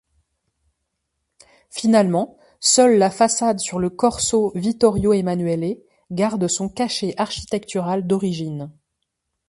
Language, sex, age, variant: French, female, 40-49, Français de métropole